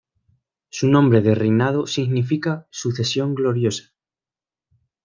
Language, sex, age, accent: Spanish, male, 19-29, España: Centro-Sur peninsular (Madrid, Toledo, Castilla-La Mancha)